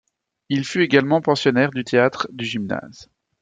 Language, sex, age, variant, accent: French, male, 30-39, Français d'Europe, Français de Belgique